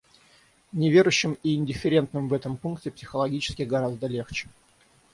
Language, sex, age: Russian, male, 30-39